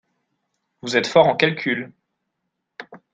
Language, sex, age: French, male, 19-29